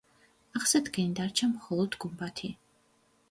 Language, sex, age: Georgian, female, 30-39